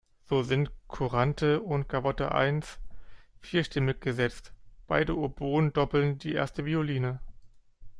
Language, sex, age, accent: German, male, 30-39, Deutschland Deutsch